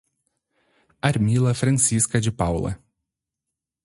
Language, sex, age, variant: Portuguese, male, 30-39, Portuguese (Brasil)